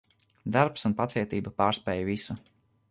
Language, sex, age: Latvian, male, 30-39